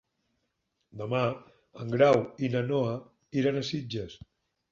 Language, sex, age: Catalan, male, 50-59